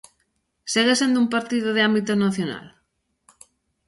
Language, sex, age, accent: Galician, female, 30-39, Oriental (común en zona oriental)